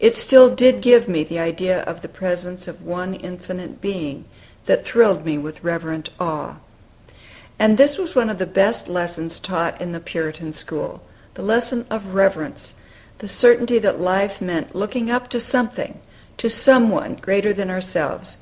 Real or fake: real